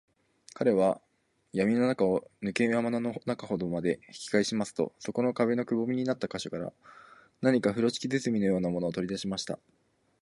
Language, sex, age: Japanese, male, 19-29